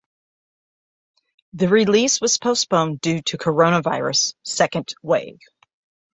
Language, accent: English, United States English